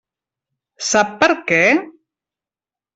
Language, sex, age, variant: Catalan, female, 40-49, Central